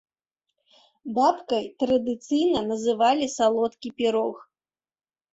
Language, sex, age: Belarusian, female, 30-39